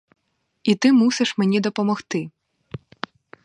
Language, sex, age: Ukrainian, female, 19-29